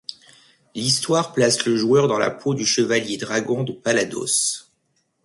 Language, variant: French, Français de métropole